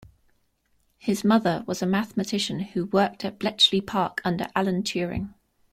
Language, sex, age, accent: English, female, 19-29, England English